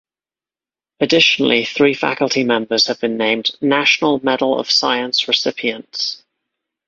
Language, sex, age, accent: English, male, 30-39, England English